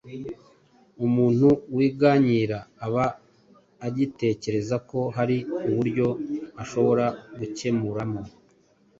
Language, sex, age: Kinyarwanda, male, 30-39